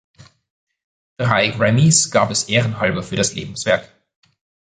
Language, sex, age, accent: German, male, 30-39, Österreichisches Deutsch